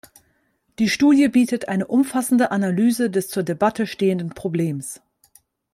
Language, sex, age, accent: German, female, 30-39, Deutschland Deutsch